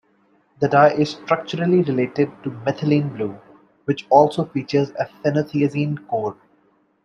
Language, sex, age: English, male, 19-29